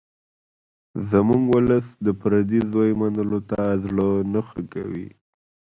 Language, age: Pashto, 19-29